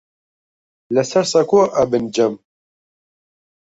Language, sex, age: Central Kurdish, male, 19-29